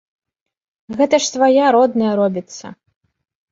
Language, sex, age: Belarusian, female, 19-29